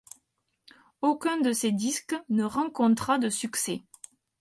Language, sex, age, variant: French, female, 30-39, Français de métropole